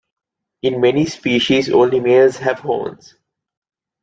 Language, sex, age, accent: English, male, 19-29, United States English